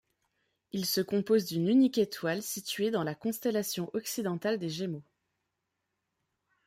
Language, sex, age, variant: French, female, 19-29, Français de métropole